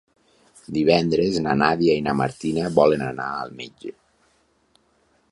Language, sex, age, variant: Catalan, male, 40-49, Nord-Occidental